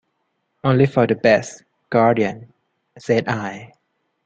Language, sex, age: English, male, 19-29